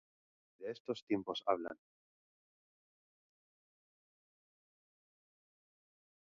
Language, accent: Spanish, España: Centro-Sur peninsular (Madrid, Toledo, Castilla-La Mancha)